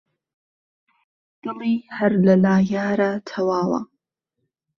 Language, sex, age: Central Kurdish, female, 19-29